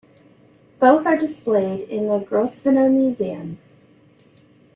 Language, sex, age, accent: English, female, 50-59, United States English